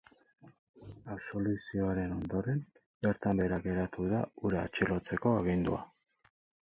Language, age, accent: Basque, 50-59, Mendebalekoa (Araba, Bizkaia, Gipuzkoako mendebaleko herri batzuk)